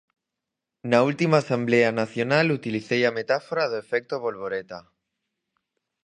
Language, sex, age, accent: Galician, male, 19-29, Normativo (estándar)